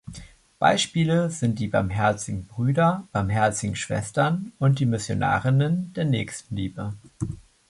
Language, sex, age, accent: German, male, 19-29, Deutschland Deutsch